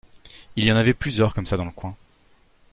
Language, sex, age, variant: French, male, 19-29, Français de métropole